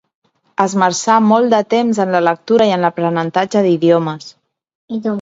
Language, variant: Catalan, Central